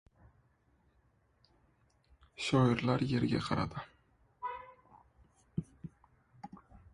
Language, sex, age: Uzbek, male, 19-29